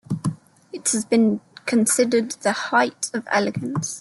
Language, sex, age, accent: English, female, 19-29, England English